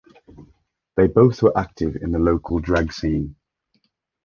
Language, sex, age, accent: English, male, 30-39, England English